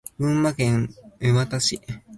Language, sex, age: Japanese, male, 19-29